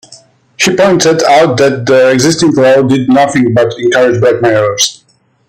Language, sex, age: English, male, 19-29